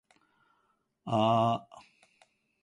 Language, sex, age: Japanese, male, 60-69